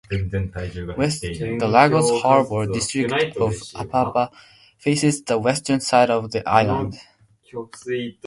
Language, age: English, under 19